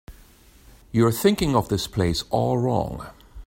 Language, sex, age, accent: English, male, 60-69, United States English